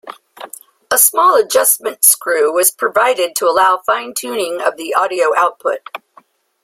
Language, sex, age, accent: English, female, 60-69, United States English